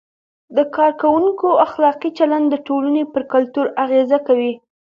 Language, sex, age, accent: Pashto, female, under 19, کندهاری لهجه